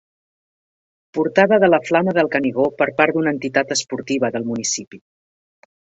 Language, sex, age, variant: Catalan, female, 40-49, Central